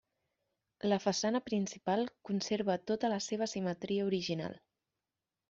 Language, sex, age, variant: Catalan, female, 19-29, Central